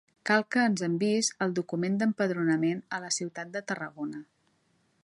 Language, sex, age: Catalan, female, 40-49